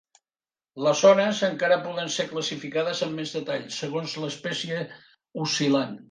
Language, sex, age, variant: Catalan, male, 60-69, Nord-Occidental